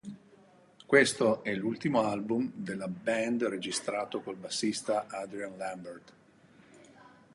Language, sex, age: Italian, male, 50-59